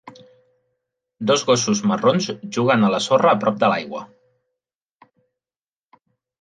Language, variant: Catalan, Central